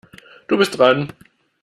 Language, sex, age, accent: German, male, 19-29, Deutschland Deutsch